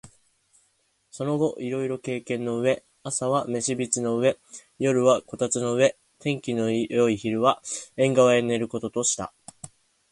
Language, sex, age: Japanese, male, 19-29